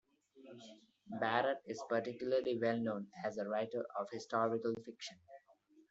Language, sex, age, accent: English, male, 19-29, India and South Asia (India, Pakistan, Sri Lanka)